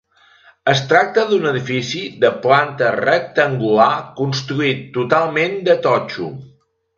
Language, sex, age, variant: Catalan, male, 50-59, Central